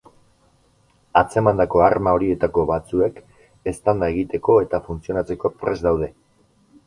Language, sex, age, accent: Basque, male, 40-49, Erdialdekoa edo Nafarra (Gipuzkoa, Nafarroa)